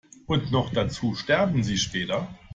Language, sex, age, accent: German, male, 50-59, Deutschland Deutsch